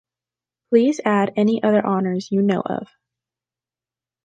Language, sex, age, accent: English, female, under 19, United States English